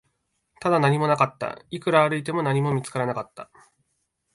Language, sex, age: Japanese, male, 19-29